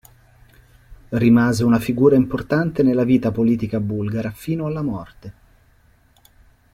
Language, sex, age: Italian, male, 40-49